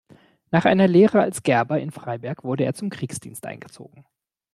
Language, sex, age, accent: German, male, 19-29, Deutschland Deutsch